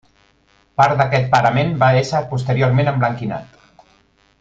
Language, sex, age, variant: Catalan, male, 40-49, Central